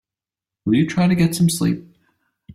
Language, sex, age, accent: English, male, 30-39, Australian English